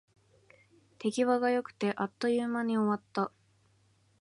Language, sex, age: Japanese, female, 19-29